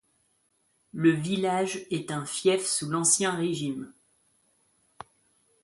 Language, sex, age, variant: French, male, 30-39, Français de métropole